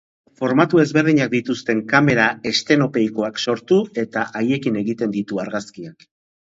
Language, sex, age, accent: Basque, male, 50-59, Erdialdekoa edo Nafarra (Gipuzkoa, Nafarroa)